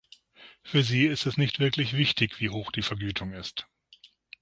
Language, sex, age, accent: German, male, 50-59, Deutschland Deutsch; Süddeutsch